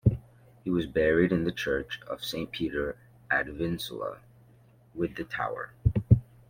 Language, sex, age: English, male, under 19